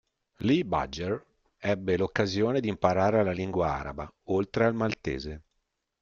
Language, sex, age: Italian, male, 40-49